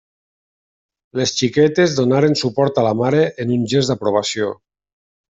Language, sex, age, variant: Catalan, male, 40-49, Nord-Occidental